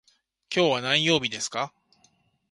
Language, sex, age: Japanese, male, 50-59